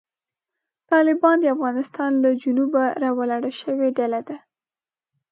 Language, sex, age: Pashto, female, 19-29